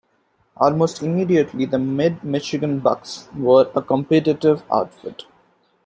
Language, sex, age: English, male, 19-29